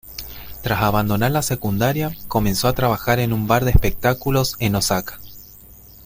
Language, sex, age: Spanish, male, 30-39